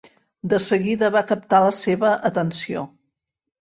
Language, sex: Catalan, female